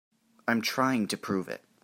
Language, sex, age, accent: English, male, 19-29, United States English